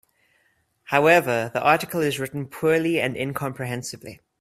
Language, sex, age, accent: English, male, 19-29, Southern African (South Africa, Zimbabwe, Namibia)